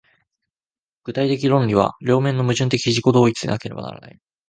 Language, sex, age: Japanese, male, under 19